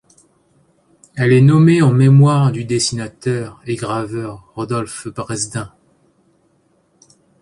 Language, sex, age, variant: French, male, 30-39, Français de métropole